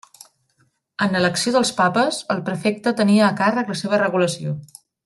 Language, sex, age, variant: Catalan, female, 19-29, Nord-Occidental